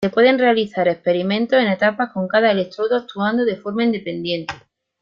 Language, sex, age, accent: Spanish, female, 40-49, España: Sur peninsular (Andalucia, Extremadura, Murcia)